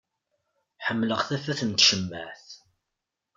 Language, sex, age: Kabyle, male, 19-29